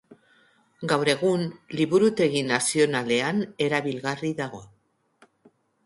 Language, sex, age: Basque, female, 50-59